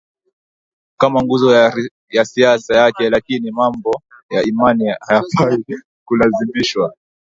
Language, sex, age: Swahili, male, 19-29